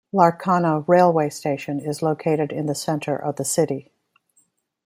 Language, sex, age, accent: English, female, 50-59, United States English